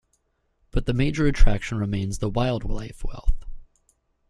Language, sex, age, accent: English, male, 19-29, United States English